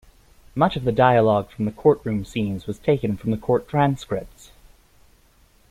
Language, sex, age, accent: English, male, 19-29, United States English